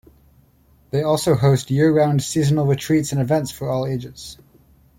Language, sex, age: English, male, 19-29